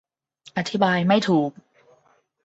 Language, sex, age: Thai, male, 30-39